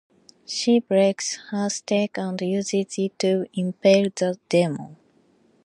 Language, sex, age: English, female, 19-29